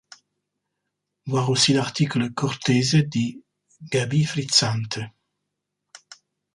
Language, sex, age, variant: French, male, 50-59, Français d'Europe